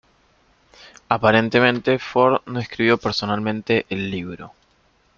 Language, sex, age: Spanish, male, 19-29